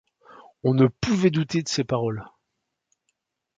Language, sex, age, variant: French, male, 60-69, Français de métropole